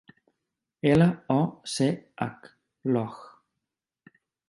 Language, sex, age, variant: Catalan, male, 30-39, Central